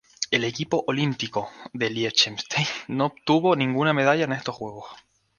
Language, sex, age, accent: Spanish, male, 19-29, España: Islas Canarias